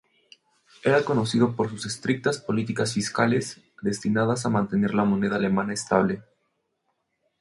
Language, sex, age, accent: Spanish, male, 19-29, México